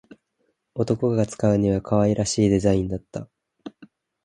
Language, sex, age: Japanese, male, 19-29